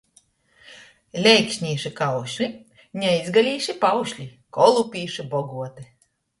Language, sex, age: Latgalian, female, 40-49